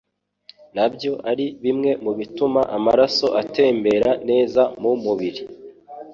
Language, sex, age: Kinyarwanda, male, 19-29